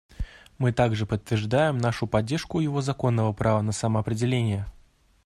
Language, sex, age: Russian, male, 19-29